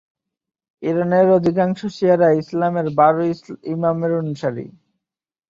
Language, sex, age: Bengali, male, 19-29